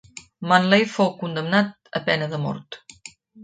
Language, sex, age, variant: Catalan, female, 40-49, Central